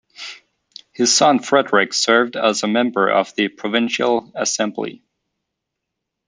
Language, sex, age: English, male, 19-29